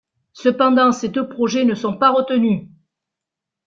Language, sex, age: French, female, 60-69